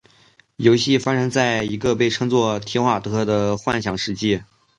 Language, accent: Chinese, 出生地：江苏省